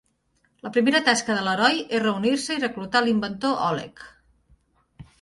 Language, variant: Catalan, Nord-Occidental